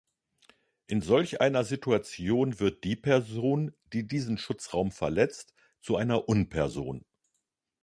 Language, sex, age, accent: German, male, 60-69, Deutschland Deutsch